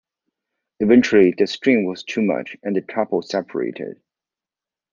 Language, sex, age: English, male, 40-49